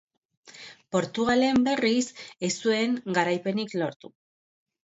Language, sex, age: Basque, female, 40-49